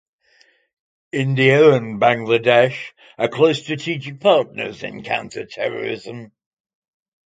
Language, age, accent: English, 30-39, England English